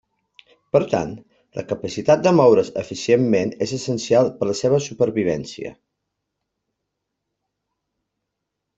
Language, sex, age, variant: Catalan, male, 40-49, Central